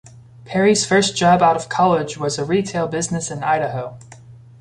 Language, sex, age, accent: English, male, 19-29, United States English